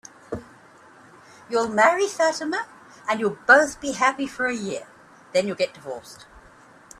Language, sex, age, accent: English, female, 60-69, Southern African (South Africa, Zimbabwe, Namibia)